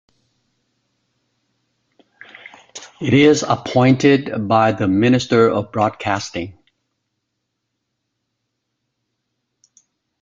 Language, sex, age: English, male, 60-69